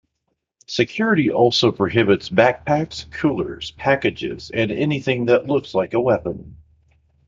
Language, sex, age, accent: English, male, 19-29, United States English